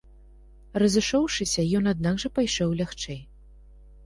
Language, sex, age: Belarusian, female, 30-39